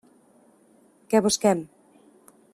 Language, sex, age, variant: Catalan, female, 40-49, Central